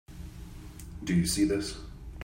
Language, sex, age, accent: English, male, 19-29, Canadian English